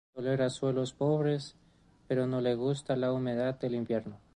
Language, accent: Spanish, Andino-Pacífico: Colombia, Perú, Ecuador, oeste de Bolivia y Venezuela andina